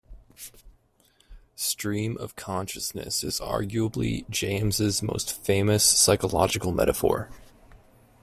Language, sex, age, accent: English, male, 19-29, United States English